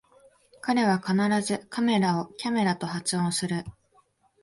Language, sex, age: Japanese, female, 19-29